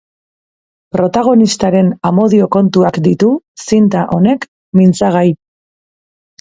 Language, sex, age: Basque, female, 40-49